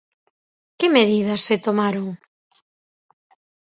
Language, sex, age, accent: Galician, female, 40-49, Normativo (estándar)